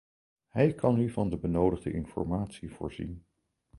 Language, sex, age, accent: Dutch, male, 60-69, Nederlands Nederlands